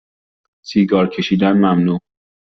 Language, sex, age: Persian, male, 19-29